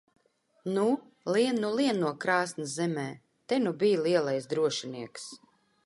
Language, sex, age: Latvian, female, 50-59